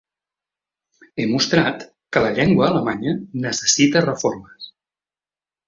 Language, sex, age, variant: Catalan, male, 30-39, Central